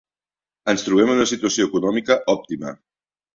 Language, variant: Catalan, Central